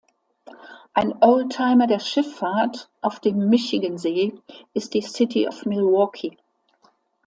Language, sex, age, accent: German, female, 60-69, Deutschland Deutsch